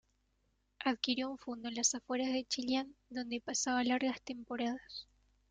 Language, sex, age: Spanish, female, 19-29